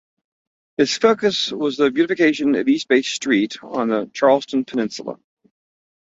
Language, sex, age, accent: English, male, 60-69, United States English